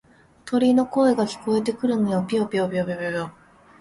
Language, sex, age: Japanese, female, 19-29